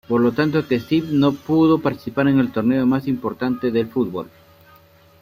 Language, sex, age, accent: Spanish, male, 40-49, Andino-Pacífico: Colombia, Perú, Ecuador, oeste de Bolivia y Venezuela andina